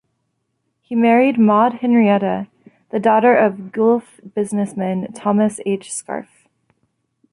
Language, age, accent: English, 30-39, United States English